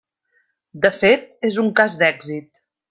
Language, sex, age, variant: Catalan, female, 50-59, Central